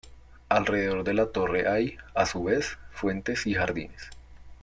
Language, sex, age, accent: Spanish, male, 19-29, Andino-Pacífico: Colombia, Perú, Ecuador, oeste de Bolivia y Venezuela andina